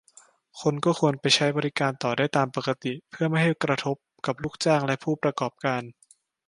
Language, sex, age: Thai, male, under 19